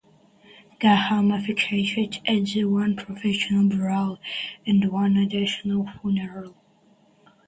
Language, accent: English, West Indies and Bermuda (Bahamas, Bermuda, Jamaica, Trinidad)